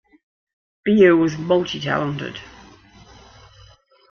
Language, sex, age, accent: English, female, 60-69, Australian English